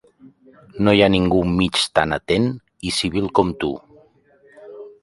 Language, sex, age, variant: Catalan, male, 40-49, Central